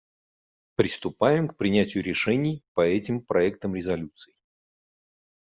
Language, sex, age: Russian, male, 40-49